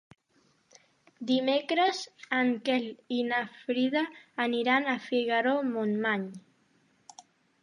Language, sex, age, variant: Catalan, female, under 19, Central